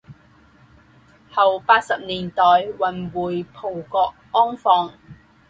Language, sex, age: Chinese, female, 30-39